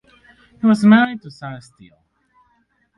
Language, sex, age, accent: English, male, 19-29, United States English